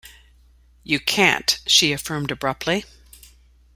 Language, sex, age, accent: English, female, 50-59, United States English